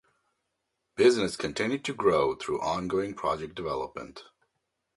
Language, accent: English, United States English